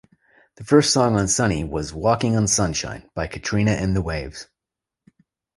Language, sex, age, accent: English, male, 30-39, United States English